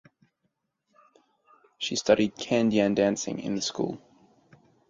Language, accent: English, Australian English